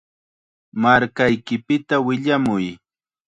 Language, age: Chiquián Ancash Quechua, 19-29